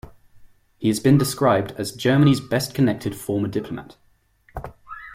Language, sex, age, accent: English, male, 19-29, England English